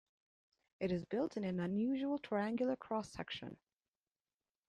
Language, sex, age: English, female, 40-49